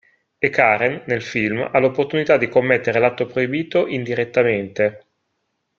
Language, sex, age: Italian, male, 40-49